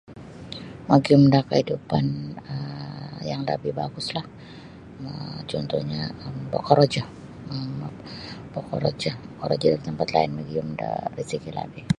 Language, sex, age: Sabah Bisaya, female, 50-59